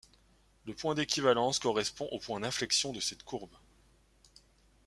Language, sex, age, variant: French, male, 30-39, Français de métropole